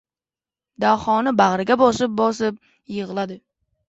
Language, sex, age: Uzbek, male, under 19